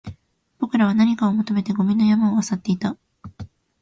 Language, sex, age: Japanese, female, 19-29